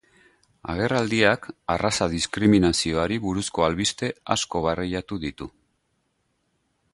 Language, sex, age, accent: Basque, male, 40-49, Mendebalekoa (Araba, Bizkaia, Gipuzkoako mendebaleko herri batzuk)